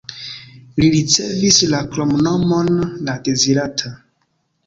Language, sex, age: Esperanto, male, 19-29